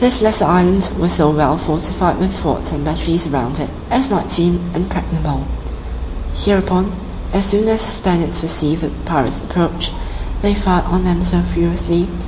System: none